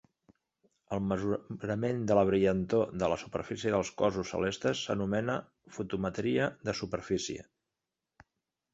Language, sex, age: Catalan, male, 40-49